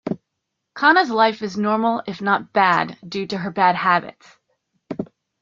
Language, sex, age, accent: English, female, 40-49, United States English